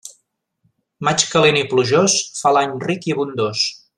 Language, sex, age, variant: Catalan, male, 40-49, Central